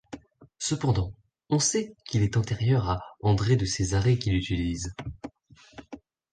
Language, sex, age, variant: French, female, 19-29, Français de métropole